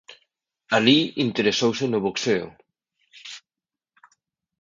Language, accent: Galician, Central (sen gheada)